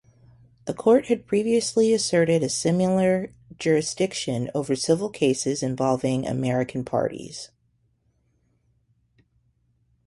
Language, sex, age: English, female, 40-49